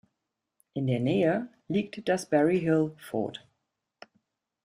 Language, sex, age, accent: German, female, 40-49, Deutschland Deutsch